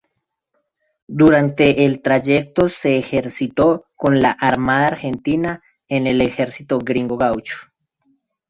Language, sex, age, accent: Spanish, male, 19-29, Andino-Pacífico: Colombia, Perú, Ecuador, oeste de Bolivia y Venezuela andina